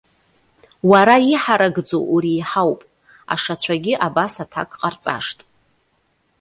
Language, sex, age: Abkhazian, female, 30-39